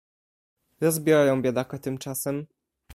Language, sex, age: Polish, male, under 19